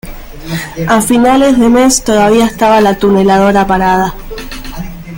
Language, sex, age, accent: Spanish, female, 19-29, Rioplatense: Argentina, Uruguay, este de Bolivia, Paraguay